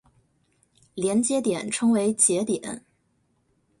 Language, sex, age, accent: Chinese, female, 19-29, 出生地：北京市